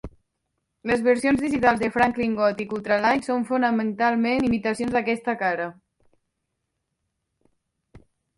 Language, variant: Catalan, Central